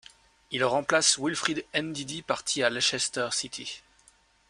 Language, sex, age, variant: French, male, 30-39, Français de métropole